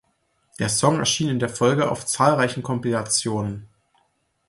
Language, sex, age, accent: German, male, 19-29, Deutschland Deutsch